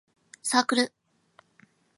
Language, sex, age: Japanese, female, 19-29